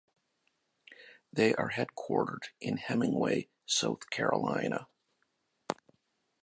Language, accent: English, Canadian English